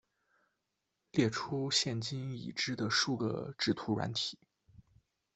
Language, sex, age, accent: Chinese, male, 19-29, 出生地：辽宁省